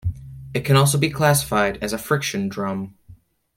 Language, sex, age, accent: English, male, under 19, United States English